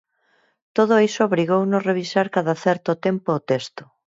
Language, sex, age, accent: Galician, female, 40-49, Normativo (estándar)